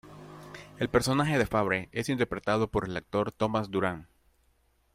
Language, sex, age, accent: Spanish, male, 19-29, América central